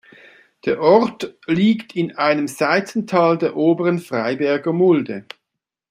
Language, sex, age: German, male, 60-69